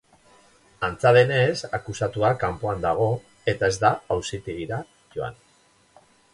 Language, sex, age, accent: Basque, male, 50-59, Mendebalekoa (Araba, Bizkaia, Gipuzkoako mendebaleko herri batzuk)